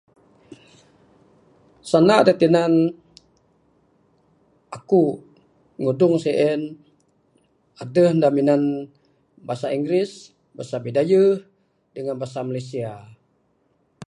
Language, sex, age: Bukar-Sadung Bidayuh, male, 60-69